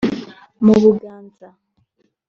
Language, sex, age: Kinyarwanda, female, 19-29